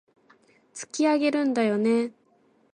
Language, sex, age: Japanese, female, 19-29